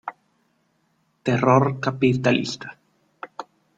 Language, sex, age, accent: Spanish, male, 19-29, México